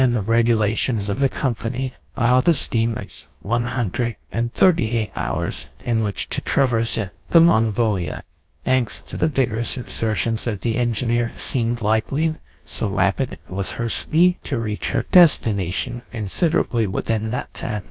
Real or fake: fake